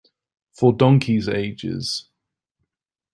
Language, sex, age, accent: English, male, 30-39, England English